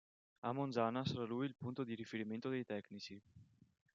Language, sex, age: Italian, male, 30-39